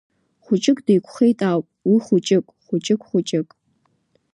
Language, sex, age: Abkhazian, female, 30-39